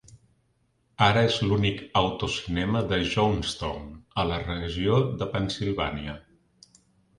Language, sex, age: Catalan, male, 50-59